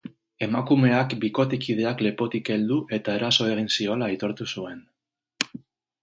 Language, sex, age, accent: Basque, male, 30-39, Mendebalekoa (Araba, Bizkaia, Gipuzkoako mendebaleko herri batzuk)